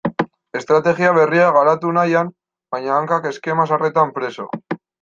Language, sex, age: Basque, male, 19-29